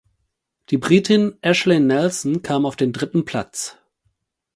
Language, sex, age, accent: German, male, 30-39, Deutschland Deutsch